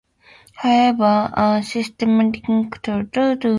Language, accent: English, United States English